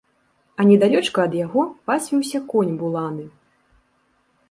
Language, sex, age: Belarusian, female, 30-39